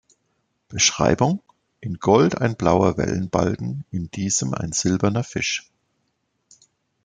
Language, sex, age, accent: German, male, 40-49, Deutschland Deutsch